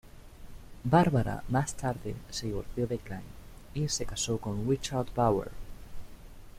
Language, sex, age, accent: Spanish, male, 19-29, España: Sur peninsular (Andalucia, Extremadura, Murcia)